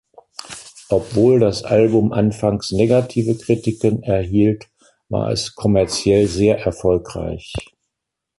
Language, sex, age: German, male, 70-79